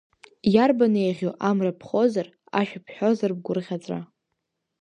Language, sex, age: Abkhazian, female, under 19